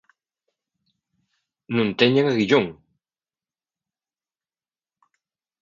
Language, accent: Galician, Central (sen gheada)